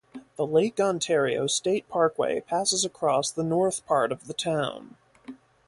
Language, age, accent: English, 19-29, United States English